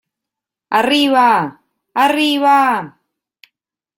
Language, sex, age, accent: Spanish, female, 30-39, Rioplatense: Argentina, Uruguay, este de Bolivia, Paraguay